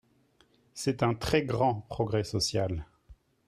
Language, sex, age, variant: French, male, 40-49, Français de métropole